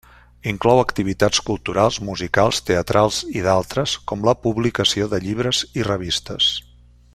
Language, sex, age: Catalan, male, 60-69